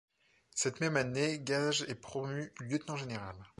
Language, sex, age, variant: French, male, 19-29, Français de métropole